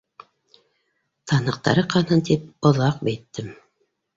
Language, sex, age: Bashkir, female, 60-69